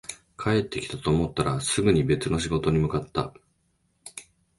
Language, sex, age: Japanese, male, 50-59